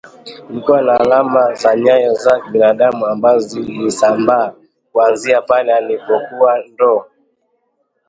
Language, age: Swahili, 30-39